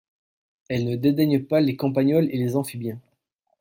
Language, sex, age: French, male, 19-29